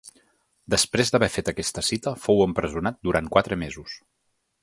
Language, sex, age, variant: Catalan, male, 30-39, Nord-Occidental